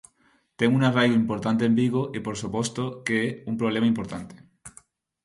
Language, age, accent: Galician, 19-29, Neofalante